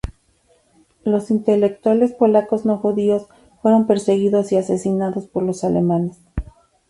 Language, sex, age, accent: Spanish, female, 40-49, México